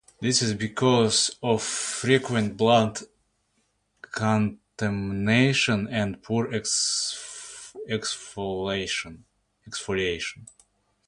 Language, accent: English, Welsh English